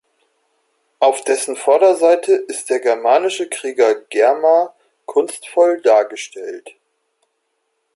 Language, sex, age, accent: German, male, 19-29, Deutschland Deutsch